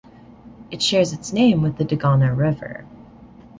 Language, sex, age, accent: English, male, under 19, United States English